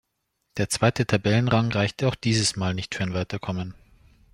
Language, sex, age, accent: German, male, 19-29, Deutschland Deutsch